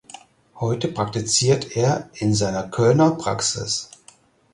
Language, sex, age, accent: German, male, 30-39, Deutschland Deutsch